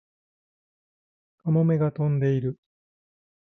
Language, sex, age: Japanese, male, 60-69